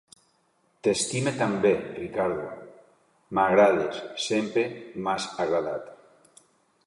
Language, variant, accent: Catalan, Alacantí, valencià